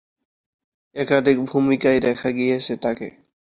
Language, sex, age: Bengali, male, 19-29